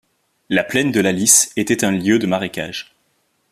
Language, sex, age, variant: French, male, 19-29, Français de métropole